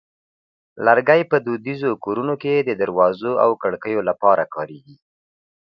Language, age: Pashto, 30-39